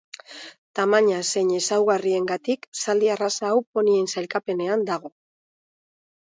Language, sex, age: Basque, female, 50-59